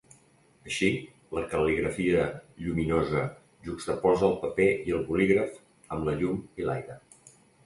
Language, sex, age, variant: Catalan, male, 40-49, Nord-Occidental